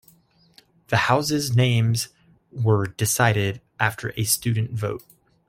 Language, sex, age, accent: English, male, 30-39, United States English